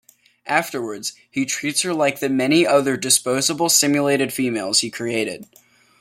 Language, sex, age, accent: English, male, under 19, United States English